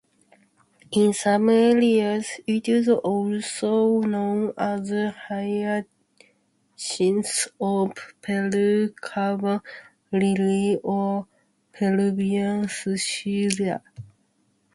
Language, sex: English, female